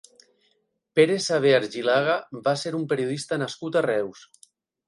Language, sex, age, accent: Catalan, male, 30-39, valencià; valencià meridional